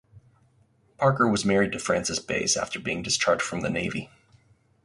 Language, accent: English, United States English